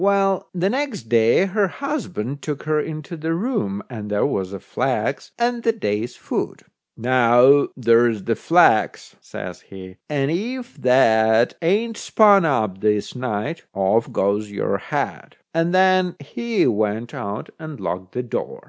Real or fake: real